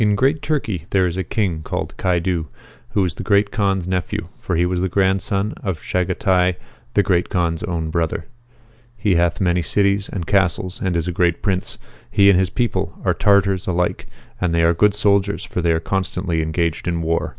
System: none